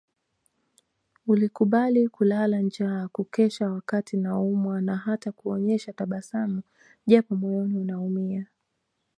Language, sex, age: Swahili, female, 19-29